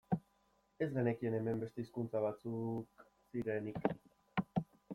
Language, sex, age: Basque, male, 19-29